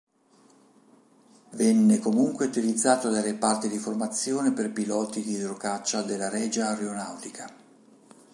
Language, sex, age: Italian, male, 50-59